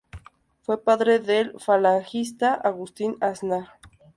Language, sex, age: Spanish, female, under 19